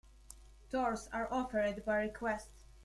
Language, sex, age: English, female, under 19